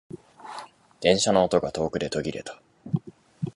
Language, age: Japanese, 19-29